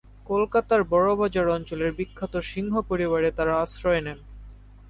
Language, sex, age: Bengali, male, under 19